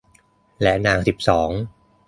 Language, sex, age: Thai, male, 30-39